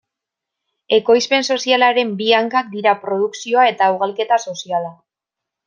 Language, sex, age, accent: Basque, female, 19-29, Mendebalekoa (Araba, Bizkaia, Gipuzkoako mendebaleko herri batzuk)